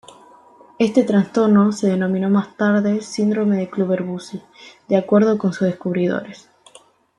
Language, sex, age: Spanish, female, 19-29